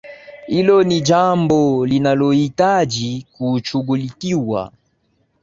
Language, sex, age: Swahili, male, 19-29